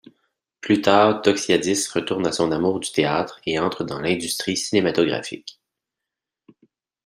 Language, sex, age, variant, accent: French, male, 30-39, Français d'Amérique du Nord, Français du Canada